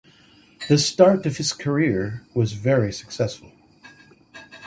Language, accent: English, United States English